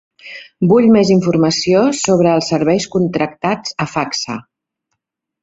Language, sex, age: Catalan, female, 60-69